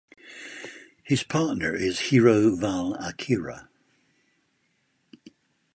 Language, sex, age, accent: English, male, 70-79, England English